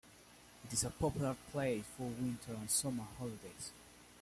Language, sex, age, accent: English, male, under 19, England English